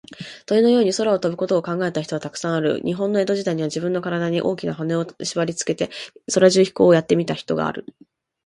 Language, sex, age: Japanese, female, 19-29